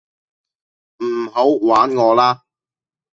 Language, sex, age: Cantonese, male, 40-49